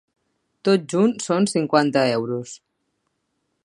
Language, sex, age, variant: Catalan, female, 30-39, Central